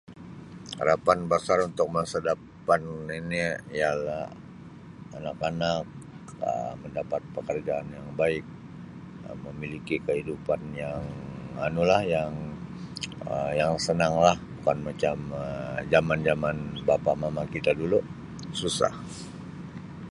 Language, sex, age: Sabah Malay, male, 50-59